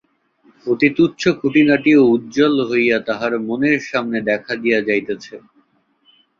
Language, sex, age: Bengali, male, 19-29